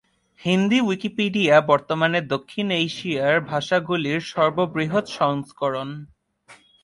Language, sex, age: Bengali, male, 19-29